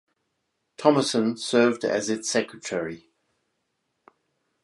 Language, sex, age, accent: English, male, 50-59, Australian English